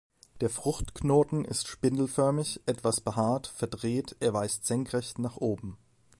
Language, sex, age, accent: German, male, 19-29, Deutschland Deutsch